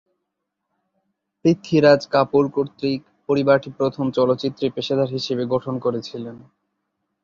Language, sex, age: Bengali, male, 19-29